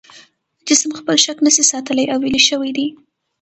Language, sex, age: Pashto, female, 19-29